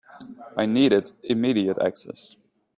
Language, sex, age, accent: English, male, 19-29, United States English